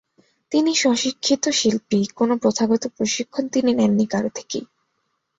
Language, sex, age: Bengali, female, 19-29